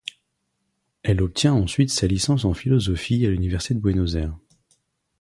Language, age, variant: French, 30-39, Français de métropole